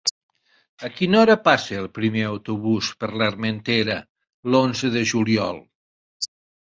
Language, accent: Catalan, Lleida